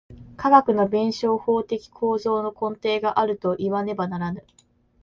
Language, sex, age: Japanese, female, 19-29